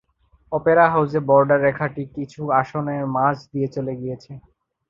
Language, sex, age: Bengali, male, 19-29